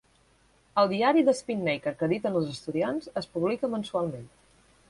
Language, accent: Catalan, Empordanès